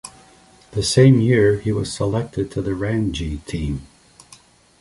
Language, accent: English, United States English